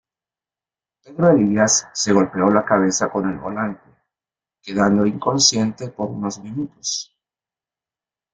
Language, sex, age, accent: Spanish, male, 40-49, América central